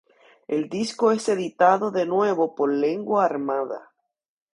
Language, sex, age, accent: Spanish, female, 50-59, Caribe: Cuba, Venezuela, Puerto Rico, República Dominicana, Panamá, Colombia caribeña, México caribeño, Costa del golfo de México